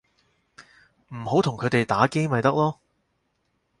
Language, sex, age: Cantonese, male, 30-39